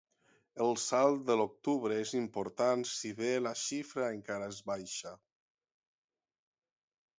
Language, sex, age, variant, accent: Catalan, male, 30-39, Valencià meridional, central; valencià